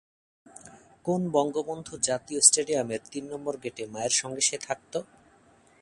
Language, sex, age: Bengali, male, 30-39